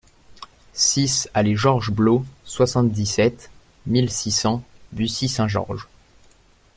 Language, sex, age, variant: French, male, 19-29, Français de métropole